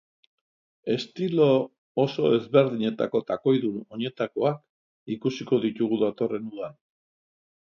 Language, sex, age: Basque, male, 60-69